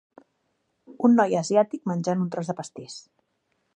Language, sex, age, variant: Catalan, female, 50-59, Central